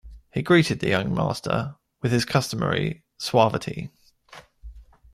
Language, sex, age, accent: English, male, 30-39, England English